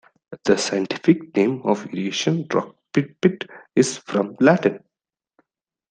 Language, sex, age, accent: English, male, 19-29, India and South Asia (India, Pakistan, Sri Lanka)